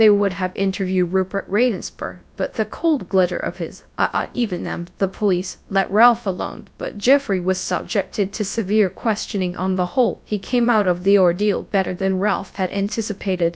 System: TTS, GradTTS